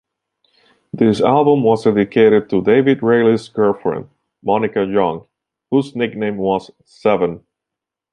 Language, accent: English, United States English